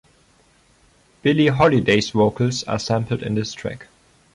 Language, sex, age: English, male, 19-29